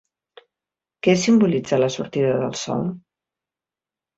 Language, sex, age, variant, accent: Catalan, female, 40-49, Central, tarragoní